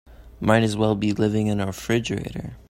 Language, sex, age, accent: English, male, under 19, United States English